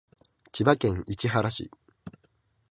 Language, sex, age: Japanese, male, 19-29